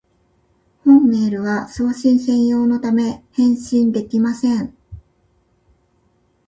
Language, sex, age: Japanese, female, 50-59